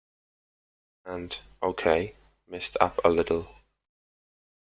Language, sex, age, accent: English, male, 19-29, United States English